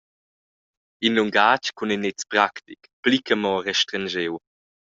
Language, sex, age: Romansh, male, under 19